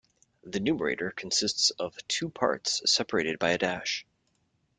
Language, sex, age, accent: English, male, 30-39, United States English